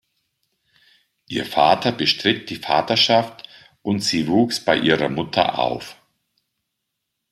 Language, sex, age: German, male, 50-59